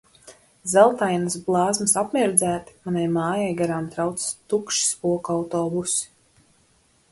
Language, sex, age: Latvian, female, 19-29